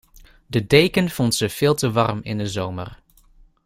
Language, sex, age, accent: Dutch, male, 19-29, Nederlands Nederlands